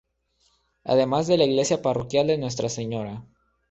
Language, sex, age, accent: Spanish, male, 19-29, México